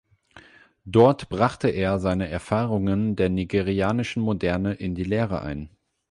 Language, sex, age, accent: German, male, 30-39, Deutschland Deutsch